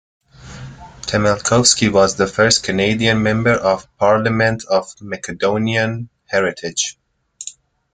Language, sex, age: English, male, 19-29